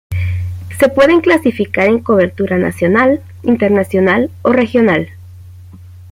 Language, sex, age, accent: Spanish, female, 30-39, América central